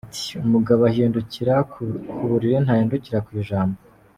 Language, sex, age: Kinyarwanda, male, 30-39